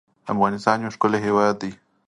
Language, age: Pashto, 19-29